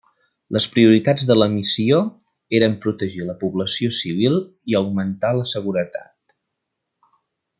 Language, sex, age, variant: Catalan, male, 30-39, Central